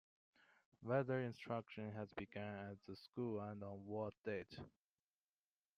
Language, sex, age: English, male, 30-39